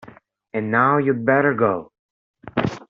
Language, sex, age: English, male, under 19